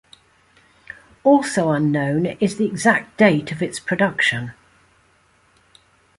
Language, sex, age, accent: English, female, 70-79, England English